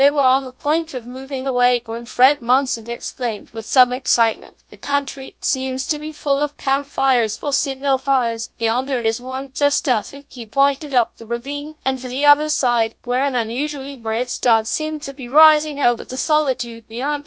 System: TTS, GlowTTS